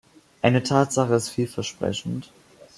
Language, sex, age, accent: German, male, 19-29, Deutschland Deutsch